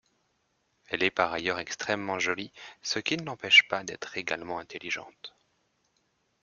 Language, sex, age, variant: French, male, 30-39, Français de métropole